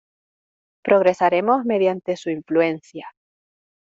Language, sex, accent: Spanish, female, España: Islas Canarias